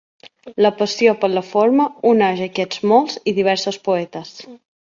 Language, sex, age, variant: Catalan, female, 30-39, Balear